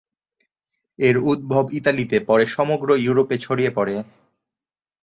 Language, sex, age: Bengali, male, 19-29